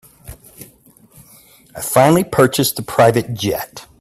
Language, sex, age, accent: English, male, 50-59, United States English